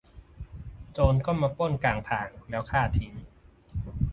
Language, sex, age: Thai, male, 30-39